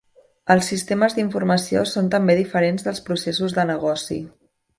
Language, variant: Catalan, Central